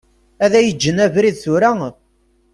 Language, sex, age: Kabyle, male, 30-39